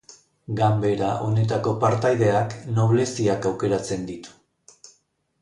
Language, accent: Basque, Erdialdekoa edo Nafarra (Gipuzkoa, Nafarroa)